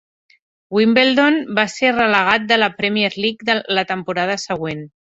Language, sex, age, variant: Catalan, female, 40-49, Central